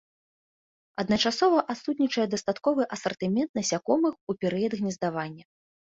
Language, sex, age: Belarusian, female, 19-29